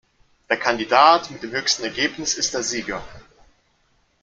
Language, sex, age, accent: German, male, 19-29, Deutschland Deutsch